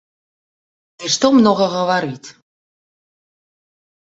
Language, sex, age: Belarusian, female, 30-39